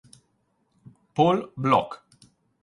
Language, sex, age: Italian, male, 30-39